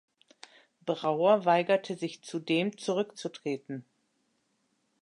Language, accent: German, Deutschland Deutsch